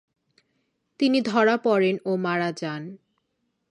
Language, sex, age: Bengali, female, 19-29